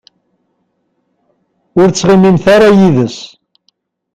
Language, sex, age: Kabyle, male, 50-59